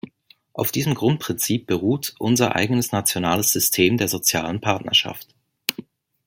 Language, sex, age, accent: German, male, 19-29, Schweizerdeutsch